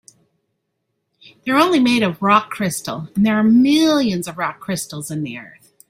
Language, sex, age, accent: English, female, 40-49, United States English